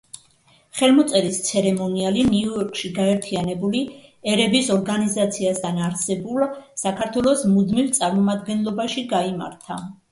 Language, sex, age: Georgian, female, 50-59